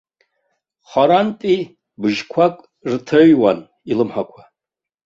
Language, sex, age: Abkhazian, male, 60-69